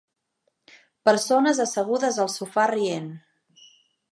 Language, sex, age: Catalan, female, 40-49